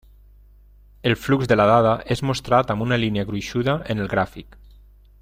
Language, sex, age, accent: Catalan, male, 40-49, valencià